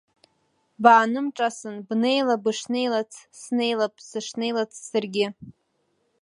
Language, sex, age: Abkhazian, female, under 19